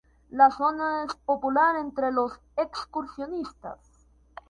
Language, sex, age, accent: Spanish, male, under 19, Andino-Pacífico: Colombia, Perú, Ecuador, oeste de Bolivia y Venezuela andina